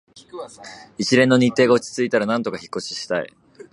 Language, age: Japanese, 19-29